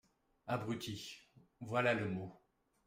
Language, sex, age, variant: French, male, 30-39, Français de métropole